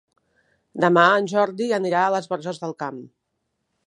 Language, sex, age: Catalan, female, 40-49